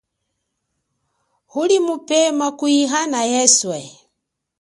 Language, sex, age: Chokwe, female, 30-39